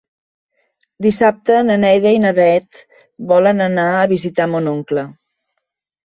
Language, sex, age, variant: Catalan, female, 50-59, Central